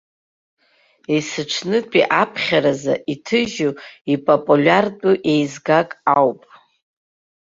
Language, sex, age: Abkhazian, female, 40-49